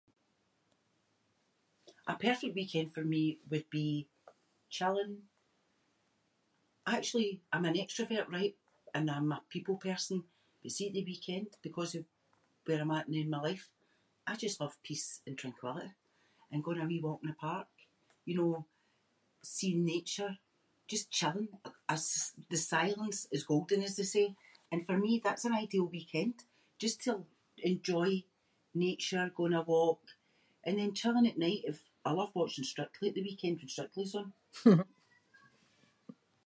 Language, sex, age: Scots, female, 60-69